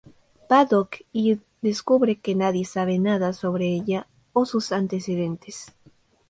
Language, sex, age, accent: Spanish, female, under 19, Peru